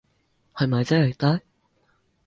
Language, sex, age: Cantonese, male, under 19